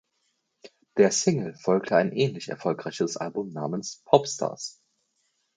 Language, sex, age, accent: German, female, under 19, Deutschland Deutsch